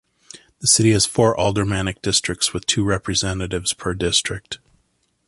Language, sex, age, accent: English, male, 40-49, United States English